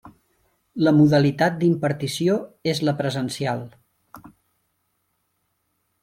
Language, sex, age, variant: Catalan, male, 30-39, Central